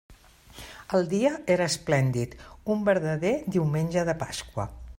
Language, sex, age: Catalan, female, 60-69